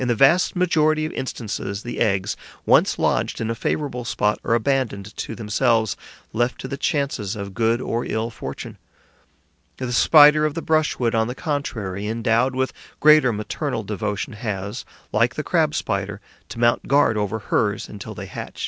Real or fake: real